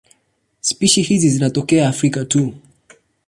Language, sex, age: Swahili, male, 19-29